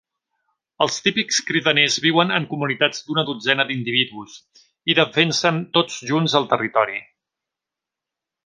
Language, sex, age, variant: Catalan, male, 40-49, Central